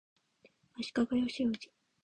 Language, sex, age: Japanese, female, under 19